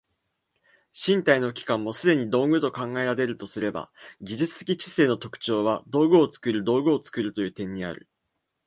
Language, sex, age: Japanese, male, 19-29